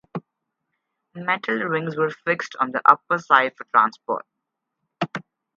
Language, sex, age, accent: English, male, under 19, India and South Asia (India, Pakistan, Sri Lanka)